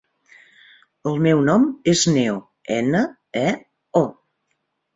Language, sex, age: Catalan, female, 40-49